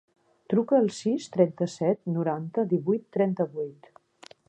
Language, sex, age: Catalan, female, 50-59